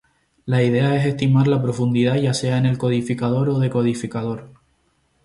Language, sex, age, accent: Spanish, male, 19-29, España: Islas Canarias